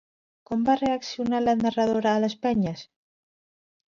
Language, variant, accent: Catalan, Central, central